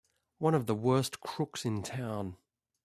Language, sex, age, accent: English, male, 50-59, Australian English